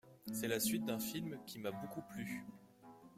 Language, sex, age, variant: French, male, 19-29, Français de métropole